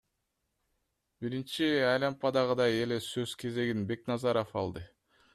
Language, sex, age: Kyrgyz, male, 19-29